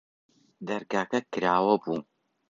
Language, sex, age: Central Kurdish, male, 30-39